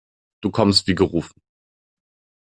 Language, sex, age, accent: German, male, 19-29, Deutschland Deutsch